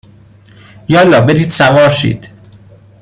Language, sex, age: Persian, male, 30-39